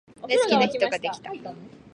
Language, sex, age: Japanese, female, 19-29